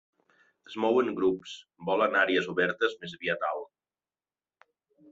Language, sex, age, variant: Catalan, male, 40-49, Central